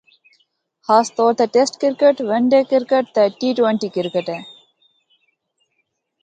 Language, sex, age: Northern Hindko, female, 19-29